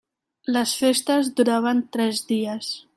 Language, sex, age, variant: Catalan, female, under 19, Central